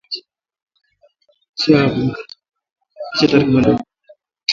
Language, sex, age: Swahili, male, 19-29